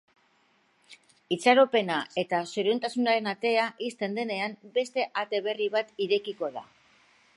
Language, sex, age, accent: Basque, female, 50-59, Mendebalekoa (Araba, Bizkaia, Gipuzkoako mendebaleko herri batzuk)